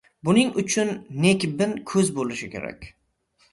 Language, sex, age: Uzbek, male, 30-39